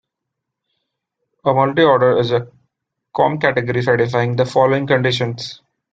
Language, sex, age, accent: English, male, 19-29, India and South Asia (India, Pakistan, Sri Lanka)